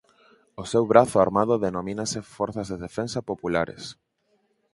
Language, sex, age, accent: Galician, male, 19-29, Central (gheada)